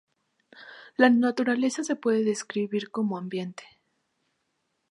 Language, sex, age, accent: Spanish, female, 19-29, México